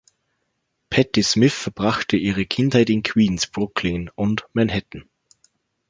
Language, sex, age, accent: German, male, 30-39, Österreichisches Deutsch